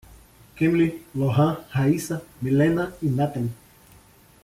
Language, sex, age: Portuguese, male, 40-49